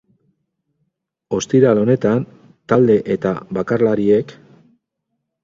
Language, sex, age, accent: Basque, male, 50-59, Mendebalekoa (Araba, Bizkaia, Gipuzkoako mendebaleko herri batzuk)